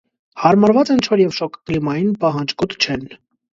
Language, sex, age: Armenian, male, 19-29